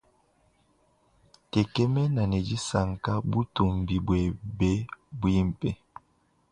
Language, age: Luba-Lulua, 19-29